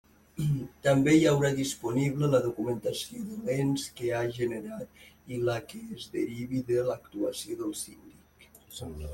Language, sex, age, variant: Catalan, male, 19-29, Nord-Occidental